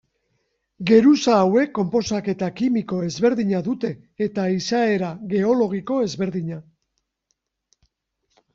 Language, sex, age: Basque, male, 50-59